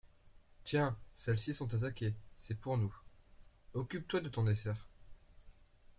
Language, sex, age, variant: French, male, 19-29, Français de métropole